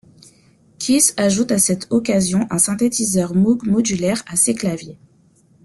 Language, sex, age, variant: French, female, 30-39, Français de métropole